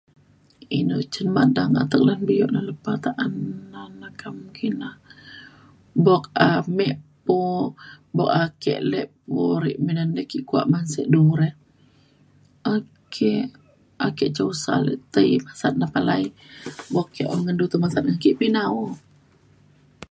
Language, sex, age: Mainstream Kenyah, female, 30-39